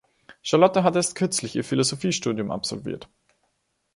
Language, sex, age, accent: German, male, 19-29, Österreichisches Deutsch